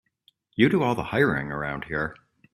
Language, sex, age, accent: English, male, 19-29, United States English